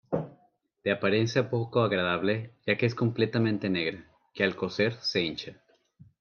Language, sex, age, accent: Spanish, male, 40-49, México